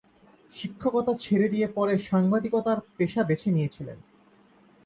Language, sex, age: Bengali, male, 19-29